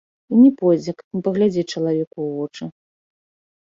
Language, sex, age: Belarusian, female, 30-39